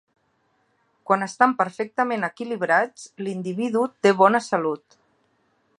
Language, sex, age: Catalan, female, 30-39